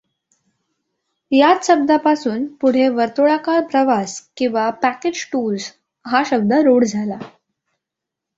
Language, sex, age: Marathi, female, under 19